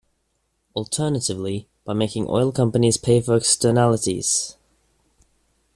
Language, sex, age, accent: English, male, under 19, England English